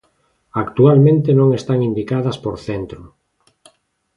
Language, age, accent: Galician, 40-49, Normativo (estándar)